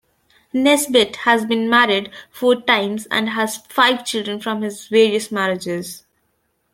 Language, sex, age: English, female, 19-29